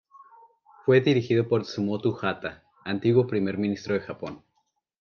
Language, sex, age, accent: Spanish, male, 40-49, México